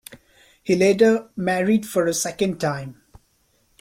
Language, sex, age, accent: English, male, 19-29, India and South Asia (India, Pakistan, Sri Lanka)